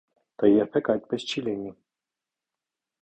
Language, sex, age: Armenian, male, 19-29